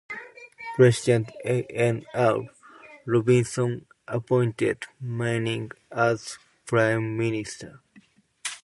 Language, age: English, 30-39